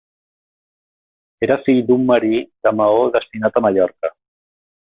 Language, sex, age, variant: Catalan, male, 50-59, Central